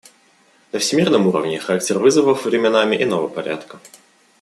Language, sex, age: Russian, male, 19-29